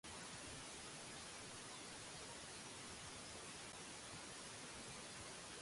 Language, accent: English, United States English